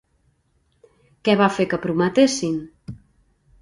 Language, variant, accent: Catalan, Central, central